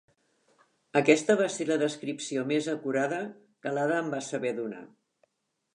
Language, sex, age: Catalan, female, 60-69